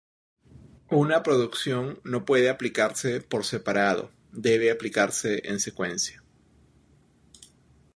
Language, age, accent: Spanish, 30-39, Andino-Pacífico: Colombia, Perú, Ecuador, oeste de Bolivia y Venezuela andina; Peru